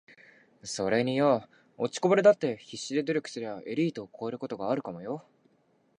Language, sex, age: Japanese, male, 19-29